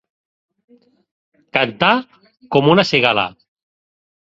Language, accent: Catalan, Barcelona